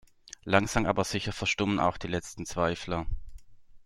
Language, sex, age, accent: German, male, 30-39, Deutschland Deutsch